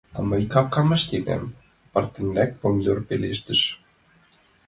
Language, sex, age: Mari, male, under 19